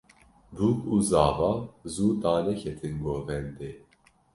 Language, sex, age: Kurdish, male, 19-29